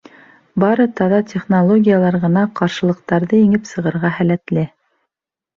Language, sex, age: Bashkir, female, 40-49